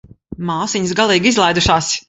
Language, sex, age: Latvian, female, 40-49